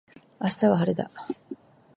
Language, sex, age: Japanese, female, 40-49